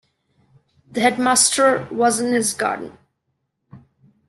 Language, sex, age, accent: English, female, 19-29, India and South Asia (India, Pakistan, Sri Lanka)